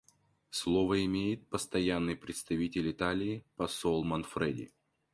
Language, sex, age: Russian, male, 19-29